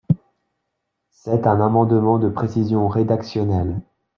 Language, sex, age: French, male, 19-29